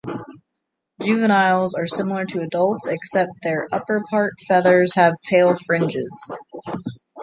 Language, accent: English, United States English